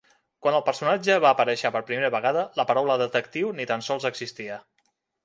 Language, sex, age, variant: Catalan, male, 19-29, Central